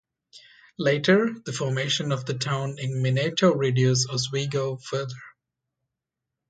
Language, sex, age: English, male, 30-39